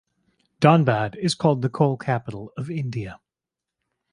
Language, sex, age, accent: English, male, 30-39, Canadian English